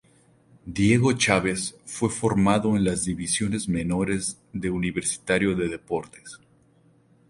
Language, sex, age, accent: Spanish, male, 30-39, México